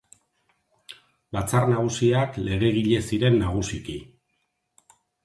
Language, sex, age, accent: Basque, male, 50-59, Erdialdekoa edo Nafarra (Gipuzkoa, Nafarroa)